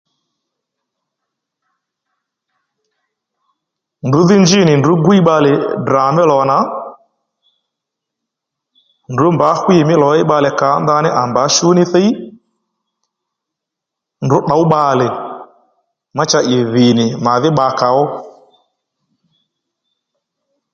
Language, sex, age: Lendu, male, 40-49